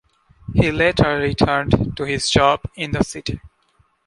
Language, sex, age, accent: English, male, 19-29, India and South Asia (India, Pakistan, Sri Lanka)